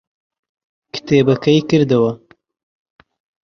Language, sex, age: Central Kurdish, male, 19-29